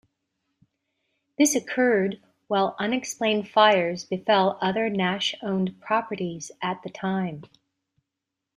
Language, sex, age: English, female, 50-59